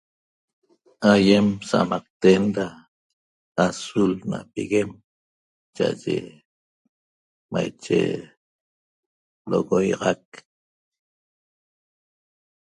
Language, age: Toba, 50-59